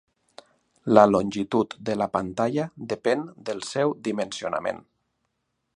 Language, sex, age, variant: Catalan, male, 40-49, Nord-Occidental